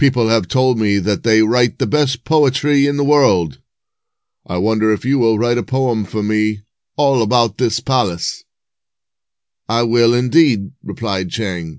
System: none